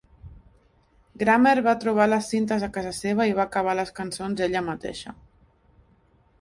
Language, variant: Catalan, Central